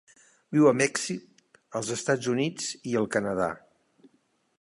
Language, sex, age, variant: Catalan, male, 60-69, Central